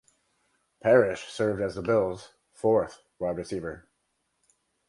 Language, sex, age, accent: English, male, 40-49, United States English